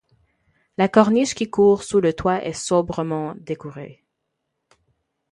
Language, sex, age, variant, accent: French, female, 19-29, Français d'Amérique du Nord, Français du Canada